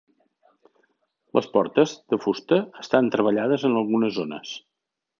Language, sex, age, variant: Catalan, male, 50-59, Central